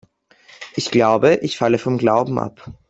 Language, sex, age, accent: German, male, under 19, Österreichisches Deutsch